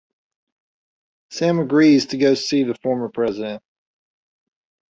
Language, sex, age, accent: English, male, 30-39, United States English